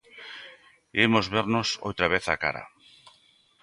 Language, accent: Galician, Normativo (estándar)